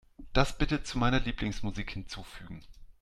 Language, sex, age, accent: German, male, 40-49, Deutschland Deutsch